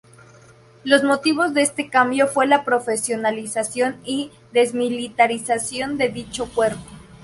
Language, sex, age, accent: Spanish, female, 19-29, México